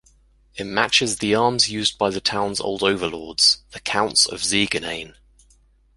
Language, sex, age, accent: English, male, 19-29, England English